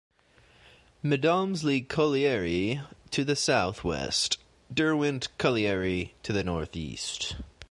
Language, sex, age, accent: English, male, 30-39, United States English